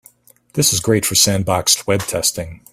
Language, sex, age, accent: English, male, 60-69, United States English